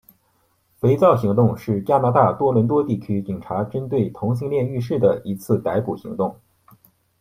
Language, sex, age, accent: Chinese, male, 40-49, 出生地：山东省